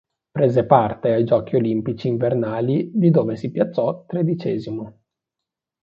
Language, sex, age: Italian, male, 19-29